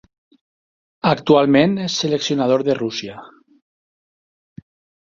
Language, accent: Catalan, valencià